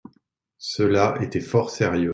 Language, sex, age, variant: French, male, 40-49, Français de métropole